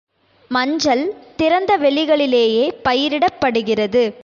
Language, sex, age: Tamil, female, under 19